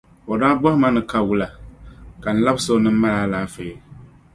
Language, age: Dagbani, 30-39